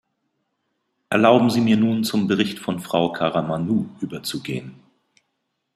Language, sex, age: German, male, 50-59